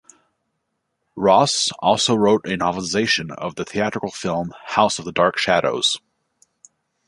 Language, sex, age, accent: English, male, 30-39, United States English